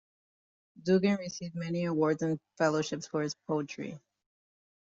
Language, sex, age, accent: English, female, 30-39, United States English